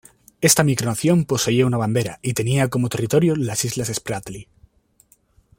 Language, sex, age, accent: Spanish, male, 19-29, España: Centro-Sur peninsular (Madrid, Toledo, Castilla-La Mancha)